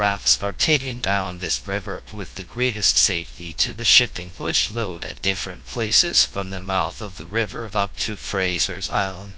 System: TTS, GlowTTS